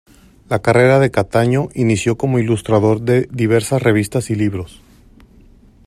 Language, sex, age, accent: Spanish, male, 40-49, México